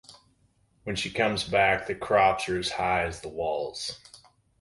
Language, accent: English, United States English